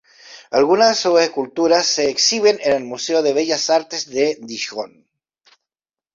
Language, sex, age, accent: Spanish, male, 50-59, Chileno: Chile, Cuyo